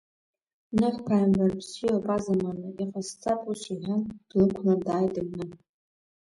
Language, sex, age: Abkhazian, female, under 19